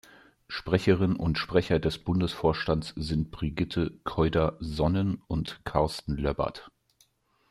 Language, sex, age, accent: German, male, 30-39, Deutschland Deutsch